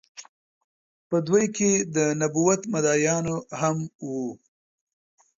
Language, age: Pashto, 50-59